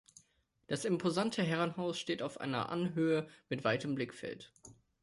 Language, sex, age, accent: German, male, 19-29, Deutschland Deutsch